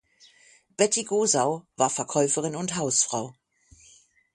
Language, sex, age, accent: German, female, 50-59, Deutschland Deutsch